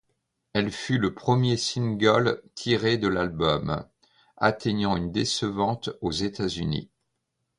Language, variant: French, Français de métropole